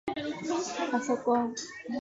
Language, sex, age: Japanese, female, 19-29